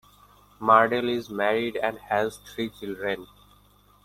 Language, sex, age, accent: English, male, 19-29, India and South Asia (India, Pakistan, Sri Lanka)